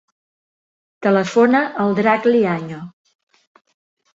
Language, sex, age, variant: Catalan, female, 60-69, Central